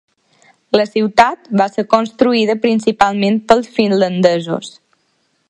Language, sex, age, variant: Catalan, female, under 19, Balear